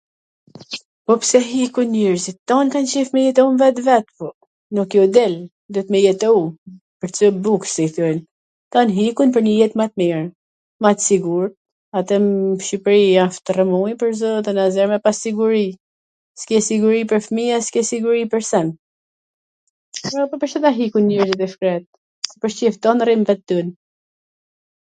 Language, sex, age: Gheg Albanian, female, 40-49